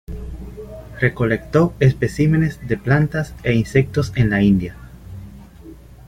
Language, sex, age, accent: Spanish, male, 19-29, Caribe: Cuba, Venezuela, Puerto Rico, República Dominicana, Panamá, Colombia caribeña, México caribeño, Costa del golfo de México